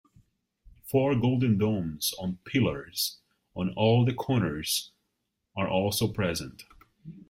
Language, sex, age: English, male, 30-39